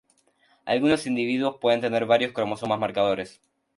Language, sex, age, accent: Spanish, male, under 19, Rioplatense: Argentina, Uruguay, este de Bolivia, Paraguay